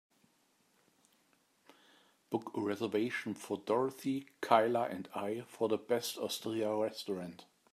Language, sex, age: English, male, 50-59